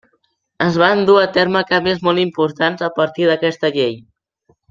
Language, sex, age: Catalan, male, under 19